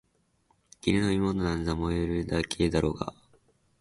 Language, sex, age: Japanese, male, under 19